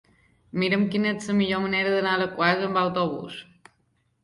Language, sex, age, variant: Catalan, female, 19-29, Balear